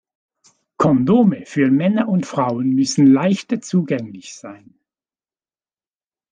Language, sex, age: German, male, 60-69